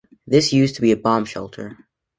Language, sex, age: English, male, under 19